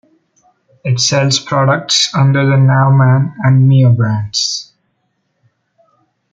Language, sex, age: English, male, under 19